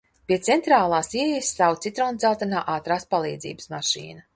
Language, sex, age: Latvian, female, 50-59